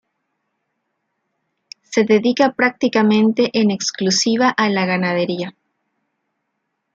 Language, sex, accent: Spanish, female, Andino-Pacífico: Colombia, Perú, Ecuador, oeste de Bolivia y Venezuela andina